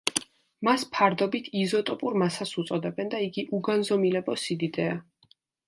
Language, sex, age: Georgian, female, 19-29